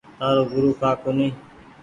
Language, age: Goaria, 19-29